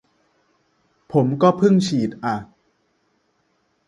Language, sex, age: Thai, male, 30-39